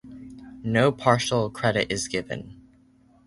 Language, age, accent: English, under 19, United States English